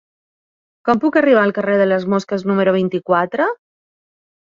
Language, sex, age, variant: Catalan, female, 50-59, Balear